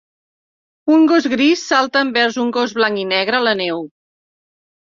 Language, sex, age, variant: Catalan, female, 60-69, Central